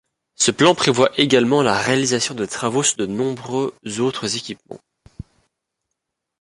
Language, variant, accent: French, Français d'Europe, Français de Belgique